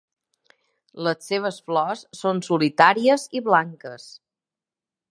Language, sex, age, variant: Catalan, female, 30-39, Balear